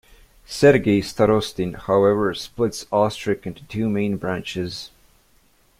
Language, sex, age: English, male, under 19